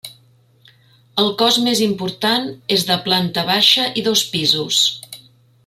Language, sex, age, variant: Catalan, female, 50-59, Central